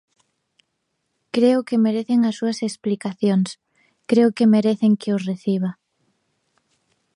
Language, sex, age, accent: Galician, female, 30-39, Normativo (estándar)